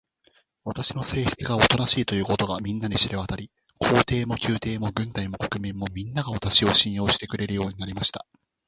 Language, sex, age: Japanese, female, 19-29